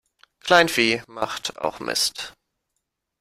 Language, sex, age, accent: German, male, 19-29, Deutschland Deutsch